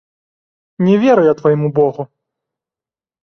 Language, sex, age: Belarusian, male, 19-29